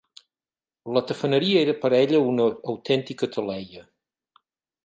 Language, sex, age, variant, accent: Catalan, male, 50-59, Central, Girona